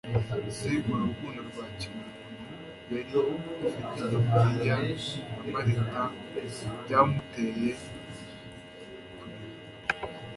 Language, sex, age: Kinyarwanda, male, under 19